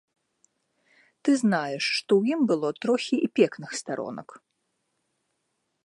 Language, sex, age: Belarusian, female, 19-29